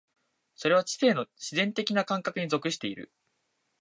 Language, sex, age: Japanese, male, 19-29